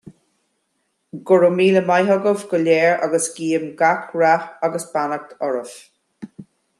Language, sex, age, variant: Irish, male, 50-59, Gaeilge Uladh